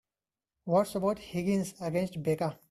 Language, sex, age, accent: English, male, 19-29, India and South Asia (India, Pakistan, Sri Lanka)